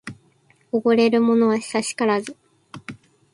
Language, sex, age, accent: Japanese, female, 19-29, 標準語